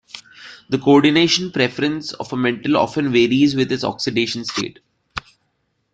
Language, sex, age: English, male, 19-29